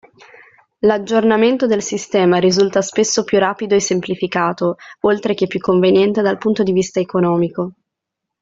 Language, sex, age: Italian, female, 19-29